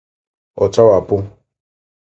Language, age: Igbo, 19-29